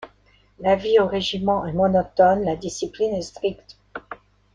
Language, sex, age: French, female, 70-79